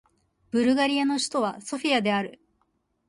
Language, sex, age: Japanese, female, 30-39